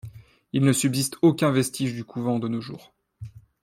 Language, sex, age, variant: French, male, 19-29, Français de métropole